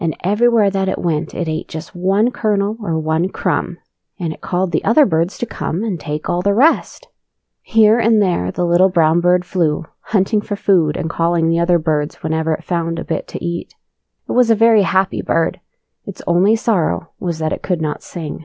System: none